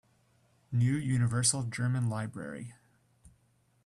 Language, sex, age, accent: English, male, 30-39, United States English